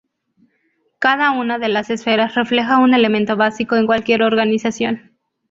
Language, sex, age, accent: Spanish, female, under 19, México